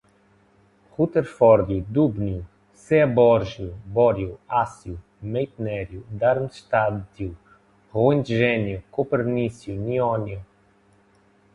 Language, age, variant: Portuguese, 40-49, Portuguese (Portugal)